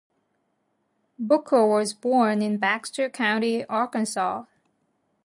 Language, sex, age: English, female, 40-49